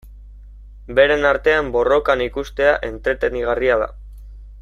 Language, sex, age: Basque, male, 19-29